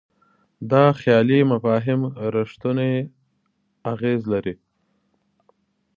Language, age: Pashto, 30-39